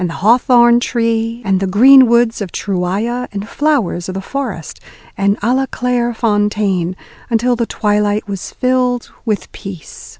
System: none